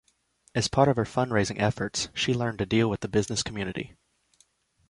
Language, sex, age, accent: English, male, 19-29, United States English